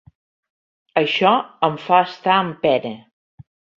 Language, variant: Catalan, Central